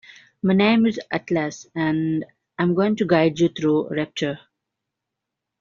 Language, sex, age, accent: English, female, 40-49, England English